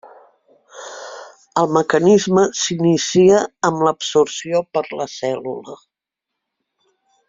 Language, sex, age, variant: Catalan, female, 60-69, Central